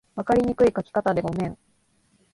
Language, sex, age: Japanese, female, 19-29